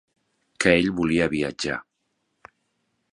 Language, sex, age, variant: Catalan, male, 40-49, Central